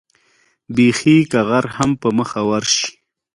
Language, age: Pashto, 30-39